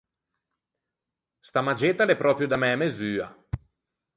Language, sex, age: Ligurian, male, 30-39